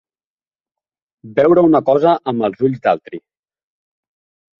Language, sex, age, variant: Catalan, male, 30-39, Central